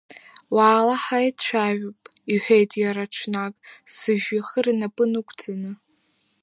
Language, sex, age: Abkhazian, female, under 19